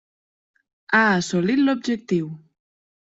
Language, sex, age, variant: Catalan, female, 30-39, Central